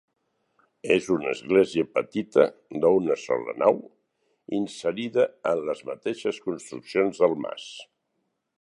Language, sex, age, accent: Catalan, male, 60-69, Barceloní